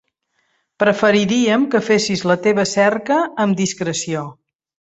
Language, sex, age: Catalan, female, 60-69